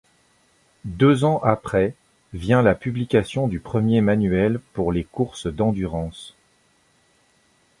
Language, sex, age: French, male, 40-49